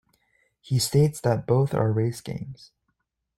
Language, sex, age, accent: English, male, 19-29, Canadian English